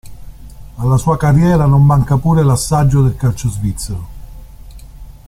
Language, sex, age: Italian, male, 60-69